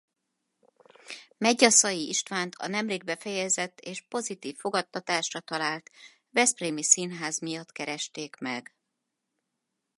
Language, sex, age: Hungarian, female, 50-59